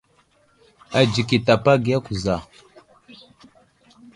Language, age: Wuzlam, 19-29